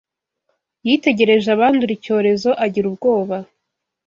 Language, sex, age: Kinyarwanda, female, 19-29